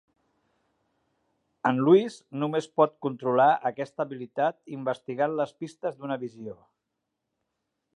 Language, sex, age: Catalan, male, 60-69